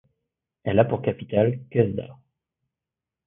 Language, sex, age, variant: French, male, 19-29, Français de métropole